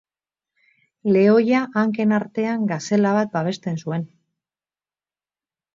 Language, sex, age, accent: Basque, female, 50-59, Mendebalekoa (Araba, Bizkaia, Gipuzkoako mendebaleko herri batzuk)